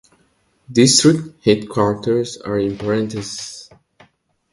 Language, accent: English, United States English